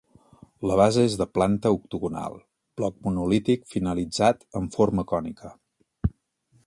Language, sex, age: Catalan, male, 40-49